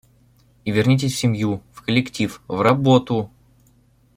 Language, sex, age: Russian, male, 19-29